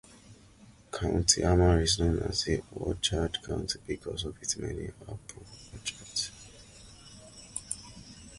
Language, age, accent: English, 19-29, England English